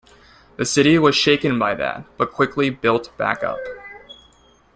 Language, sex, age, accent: English, male, 19-29, United States English